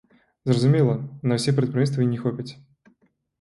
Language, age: Belarusian, 19-29